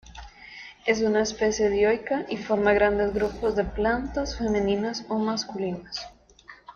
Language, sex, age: Spanish, female, 19-29